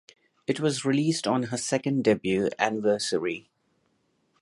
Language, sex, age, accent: English, male, 30-39, India and South Asia (India, Pakistan, Sri Lanka)